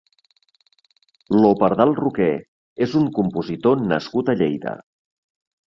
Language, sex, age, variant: Catalan, male, 40-49, Septentrional